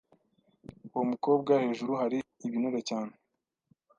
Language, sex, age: Kinyarwanda, male, 19-29